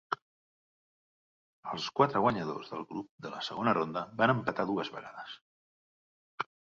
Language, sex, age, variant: Catalan, male, 50-59, Central